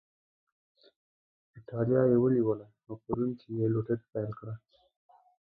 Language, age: Pashto, 30-39